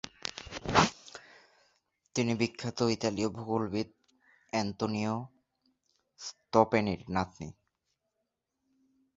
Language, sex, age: Bengali, male, 19-29